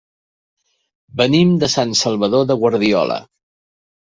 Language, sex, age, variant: Catalan, male, 40-49, Central